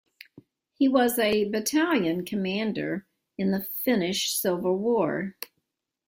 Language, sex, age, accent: English, female, 60-69, United States English